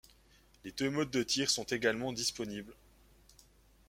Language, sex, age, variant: French, male, 30-39, Français de métropole